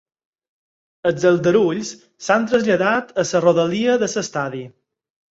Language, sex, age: Catalan, male, 40-49